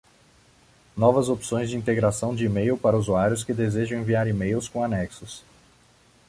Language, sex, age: Portuguese, male, 19-29